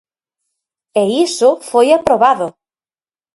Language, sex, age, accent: Galician, female, 40-49, Atlántico (seseo e gheada)